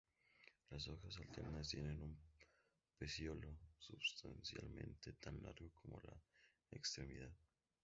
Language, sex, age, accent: Spanish, male, 19-29, México